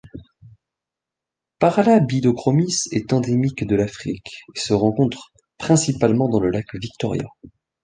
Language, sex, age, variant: French, female, 19-29, Français de métropole